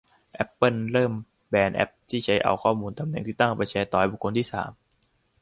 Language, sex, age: Thai, male, under 19